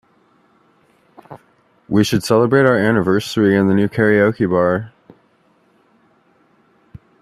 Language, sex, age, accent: English, male, under 19, United States English